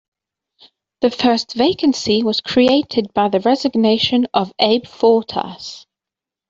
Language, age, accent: English, 19-29, England English